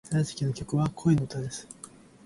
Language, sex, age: Japanese, male, 19-29